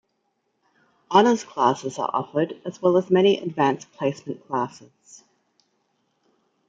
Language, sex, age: English, female, 40-49